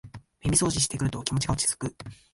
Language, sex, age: Japanese, male, 19-29